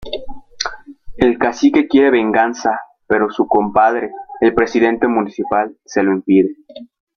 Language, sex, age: Spanish, female, 19-29